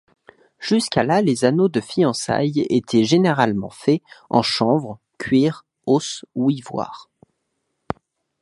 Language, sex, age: French, male, under 19